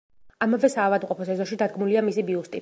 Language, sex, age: Georgian, female, 19-29